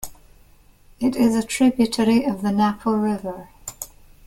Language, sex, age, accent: English, female, 50-59, Scottish English